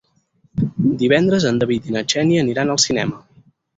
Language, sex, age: Catalan, male, 19-29